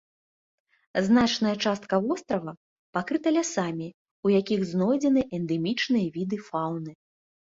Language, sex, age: Belarusian, female, 19-29